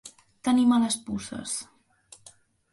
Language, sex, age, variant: Catalan, female, under 19, Central